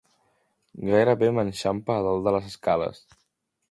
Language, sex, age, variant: Catalan, male, under 19, Central